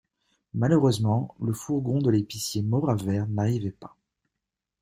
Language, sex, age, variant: French, male, 30-39, Français de métropole